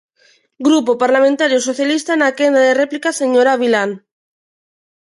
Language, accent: Galician, Neofalante